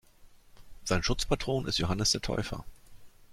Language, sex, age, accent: German, male, 50-59, Deutschland Deutsch